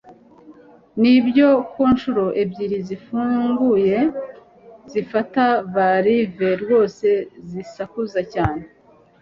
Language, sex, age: Kinyarwanda, female, 30-39